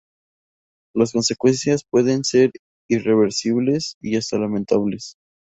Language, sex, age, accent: Spanish, male, 19-29, México